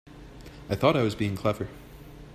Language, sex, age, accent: English, male, 19-29, United States English